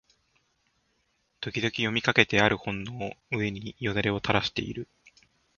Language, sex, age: Japanese, male, 19-29